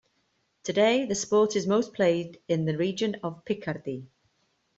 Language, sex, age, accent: English, female, 40-49, Welsh English